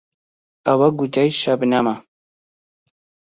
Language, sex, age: Central Kurdish, male, 19-29